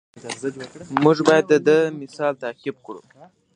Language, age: Pashto, 19-29